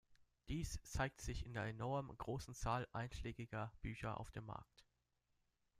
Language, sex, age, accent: German, male, under 19, Deutschland Deutsch